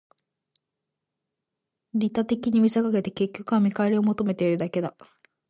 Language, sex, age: Japanese, female, under 19